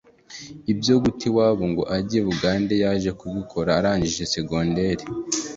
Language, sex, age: Kinyarwanda, male, 19-29